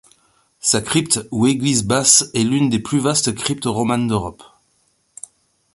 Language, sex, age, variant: French, male, 40-49, Français de métropole